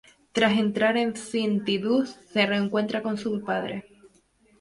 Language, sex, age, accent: Spanish, female, 19-29, España: Islas Canarias